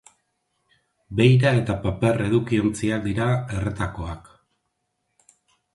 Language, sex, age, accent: Basque, male, 50-59, Erdialdekoa edo Nafarra (Gipuzkoa, Nafarroa)